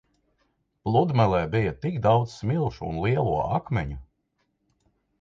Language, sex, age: Latvian, male, 50-59